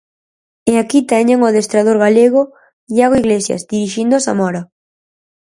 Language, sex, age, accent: Galician, female, under 19, Atlántico (seseo e gheada)